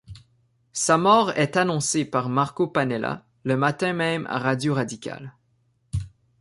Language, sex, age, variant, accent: French, male, 19-29, Français d'Amérique du Nord, Français du Canada